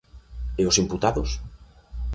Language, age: Galician, 19-29